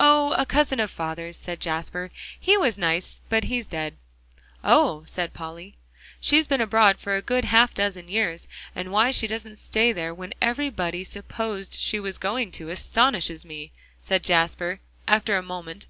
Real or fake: real